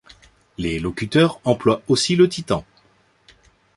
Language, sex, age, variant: French, male, 19-29, Français de métropole